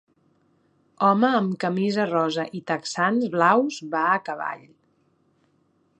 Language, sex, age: Catalan, female, 19-29